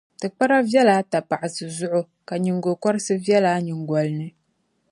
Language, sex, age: Dagbani, female, 19-29